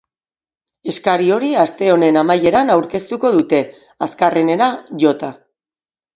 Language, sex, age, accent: Basque, female, 40-49, Mendebalekoa (Araba, Bizkaia, Gipuzkoako mendebaleko herri batzuk)